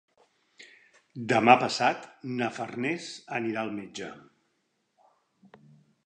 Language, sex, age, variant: Catalan, male, 50-59, Central